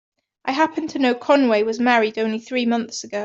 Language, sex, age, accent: English, female, 30-39, England English